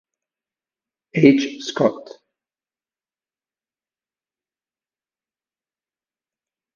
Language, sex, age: Italian, male, 50-59